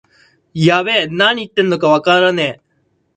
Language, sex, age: Japanese, male, 19-29